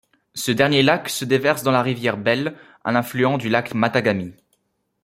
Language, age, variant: French, 19-29, Français de métropole